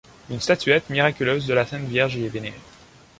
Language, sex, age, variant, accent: French, male, 19-29, Français d'Amérique du Nord, Français du Canada